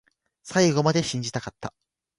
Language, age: Japanese, 19-29